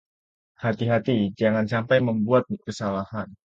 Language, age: Indonesian, 19-29